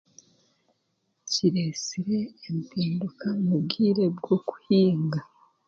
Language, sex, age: Chiga, female, 30-39